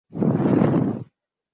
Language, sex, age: Swahili, male, 30-39